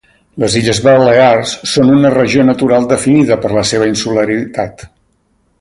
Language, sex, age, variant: Catalan, male, 60-69, Central